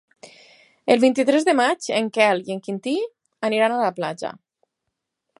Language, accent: Catalan, valencià